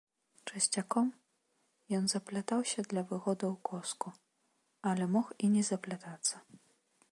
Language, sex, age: Belarusian, female, 19-29